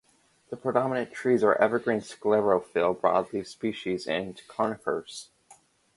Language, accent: English, United States English